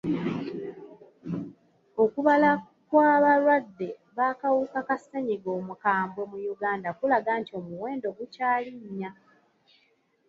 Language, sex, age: Ganda, female, 19-29